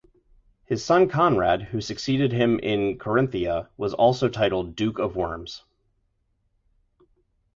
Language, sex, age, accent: English, male, 30-39, United States English